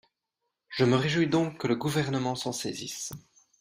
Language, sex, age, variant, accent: French, male, 19-29, Français d'Europe, Français de Belgique